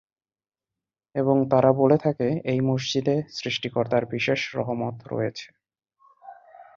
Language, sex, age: Bengali, male, 19-29